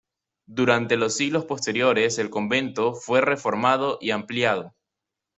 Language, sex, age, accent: Spanish, male, 19-29, Andino-Pacífico: Colombia, Perú, Ecuador, oeste de Bolivia y Venezuela andina